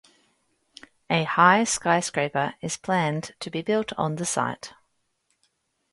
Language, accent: English, Australian English